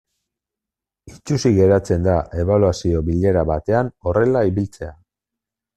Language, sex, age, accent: Basque, male, 40-49, Mendebalekoa (Araba, Bizkaia, Gipuzkoako mendebaleko herri batzuk)